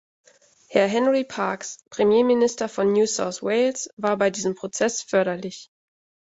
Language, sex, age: German, female, 30-39